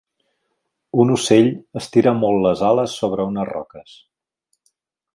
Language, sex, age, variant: Catalan, male, 40-49, Central